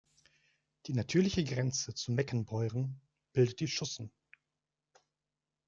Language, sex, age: German, male, 30-39